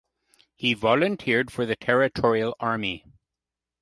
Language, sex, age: English, male, 50-59